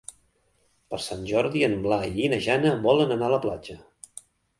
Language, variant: Catalan, Central